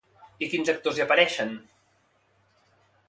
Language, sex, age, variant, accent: Catalan, male, 30-39, Central, central